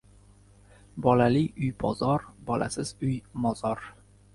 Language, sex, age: Uzbek, male, 19-29